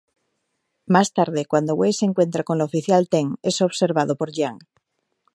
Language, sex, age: Spanish, female, 30-39